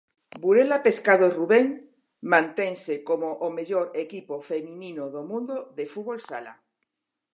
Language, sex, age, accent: Galician, female, 60-69, Normativo (estándar)